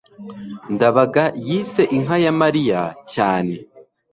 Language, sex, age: Kinyarwanda, male, 19-29